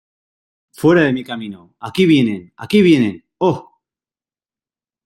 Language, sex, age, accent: Spanish, male, 30-39, España: Norte peninsular (Asturias, Castilla y León, Cantabria, País Vasco, Navarra, Aragón, La Rioja, Guadalajara, Cuenca)